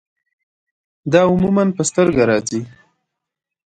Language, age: Pashto, 19-29